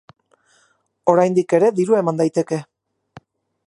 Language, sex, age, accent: Basque, female, 40-49, Erdialdekoa edo Nafarra (Gipuzkoa, Nafarroa)